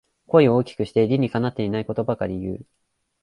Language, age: Japanese, 19-29